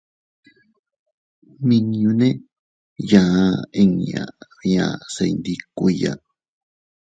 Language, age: Teutila Cuicatec, 30-39